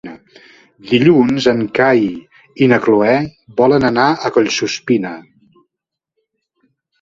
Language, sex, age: Catalan, male, 50-59